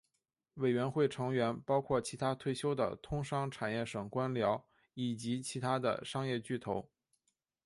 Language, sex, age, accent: Chinese, male, 19-29, 出生地：天津市